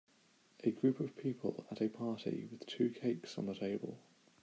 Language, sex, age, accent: English, male, 19-29, England English